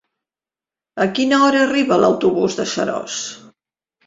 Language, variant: Catalan, Central